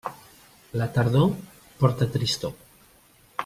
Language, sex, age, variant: Catalan, male, 50-59, Central